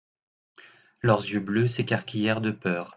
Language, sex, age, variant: French, male, 40-49, Français de métropole